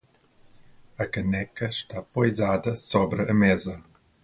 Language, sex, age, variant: Portuguese, male, 40-49, Portuguese (Portugal)